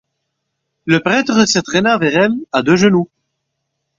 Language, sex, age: French, male, 19-29